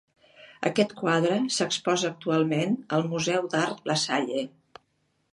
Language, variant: Catalan, Central